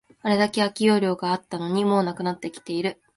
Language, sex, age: Japanese, female, 19-29